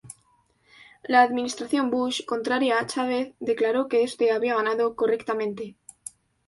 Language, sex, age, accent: Spanish, female, 19-29, España: Centro-Sur peninsular (Madrid, Toledo, Castilla-La Mancha)